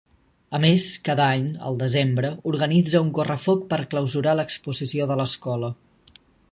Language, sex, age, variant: Catalan, male, 19-29, Nord-Occidental